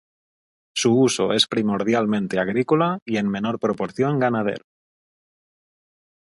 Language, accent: Spanish, España: Norte peninsular (Asturias, Castilla y León, Cantabria, País Vasco, Navarra, Aragón, La Rioja, Guadalajara, Cuenca)